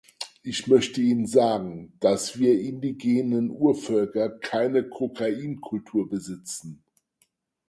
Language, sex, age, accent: German, male, 50-59, Deutschland Deutsch